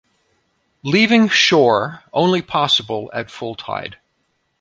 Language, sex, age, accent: English, male, 50-59, United States English